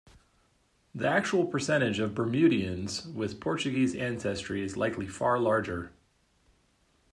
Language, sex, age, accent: English, male, 40-49, United States English